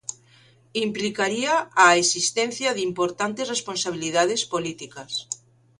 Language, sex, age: Galician, female, 50-59